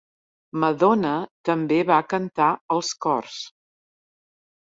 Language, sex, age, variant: Catalan, female, 60-69, Central